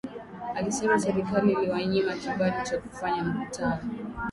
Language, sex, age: Swahili, female, 19-29